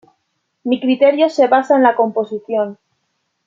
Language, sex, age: Spanish, female, 30-39